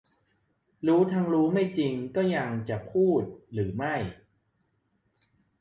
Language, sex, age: Thai, male, 30-39